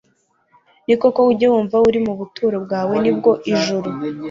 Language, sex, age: Kinyarwanda, female, 19-29